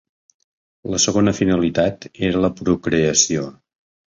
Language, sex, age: Catalan, male, 50-59